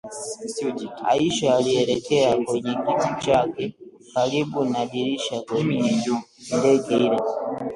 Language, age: Swahili, 19-29